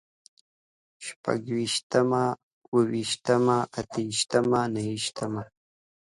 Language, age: Pashto, 19-29